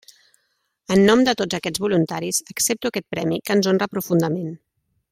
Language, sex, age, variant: Catalan, female, 30-39, Central